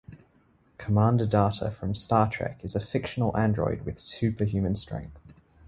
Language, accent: English, Australian English